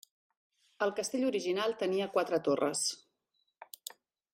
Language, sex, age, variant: Catalan, female, 30-39, Central